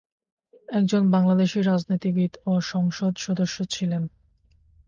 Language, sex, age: Bengali, male, 19-29